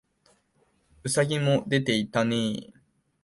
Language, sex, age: Japanese, male, 19-29